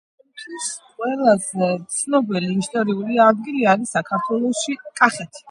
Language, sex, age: Georgian, female, 50-59